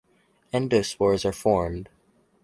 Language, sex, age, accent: English, male, under 19, Canadian English